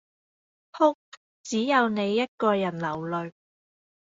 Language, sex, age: Cantonese, female, 19-29